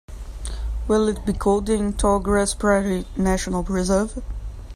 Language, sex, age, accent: English, male, 19-29, United States English